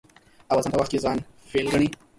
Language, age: Pashto, 19-29